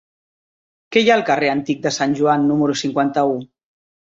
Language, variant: Catalan, Central